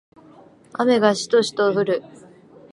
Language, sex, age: Japanese, female, 19-29